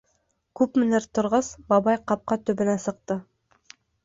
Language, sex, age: Bashkir, female, 19-29